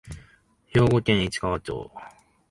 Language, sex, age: Japanese, male, 19-29